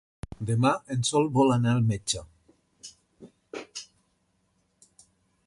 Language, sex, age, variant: Catalan, male, 50-59, Central